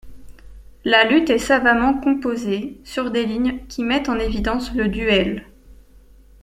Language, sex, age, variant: French, female, 19-29, Français de métropole